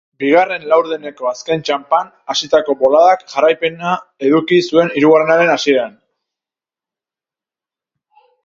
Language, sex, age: Basque, male, 30-39